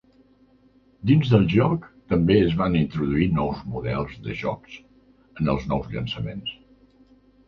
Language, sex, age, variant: Catalan, male, 60-69, Central